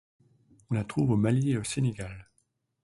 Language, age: French, 30-39